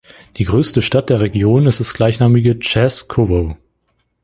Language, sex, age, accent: German, male, 19-29, Deutschland Deutsch